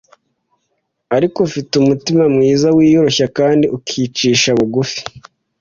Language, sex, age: Kinyarwanda, male, 19-29